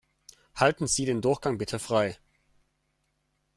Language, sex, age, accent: German, male, 19-29, Deutschland Deutsch